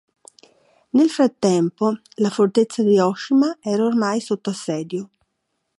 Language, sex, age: Italian, female, 60-69